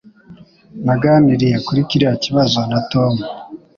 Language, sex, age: Kinyarwanda, male, 19-29